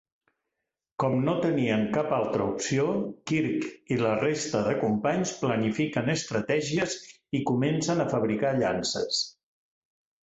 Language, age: Catalan, 60-69